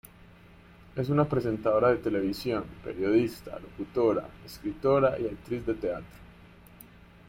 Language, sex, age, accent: Spanish, male, 30-39, Andino-Pacífico: Colombia, Perú, Ecuador, oeste de Bolivia y Venezuela andina